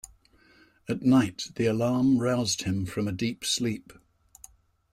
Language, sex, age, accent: English, male, 70-79, England English